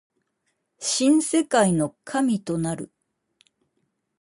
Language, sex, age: Japanese, female, 60-69